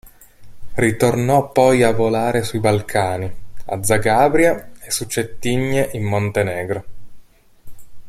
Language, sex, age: Italian, male, 30-39